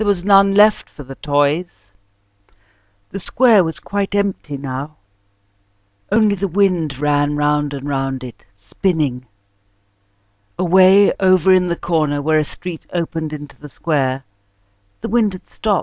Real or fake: real